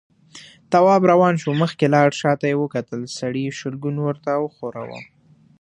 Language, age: Pashto, 19-29